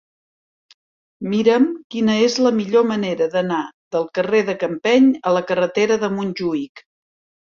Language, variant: Catalan, Central